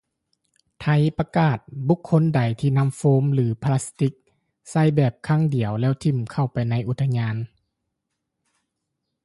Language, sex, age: Lao, male, 30-39